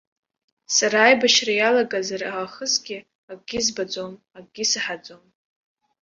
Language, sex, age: Abkhazian, male, under 19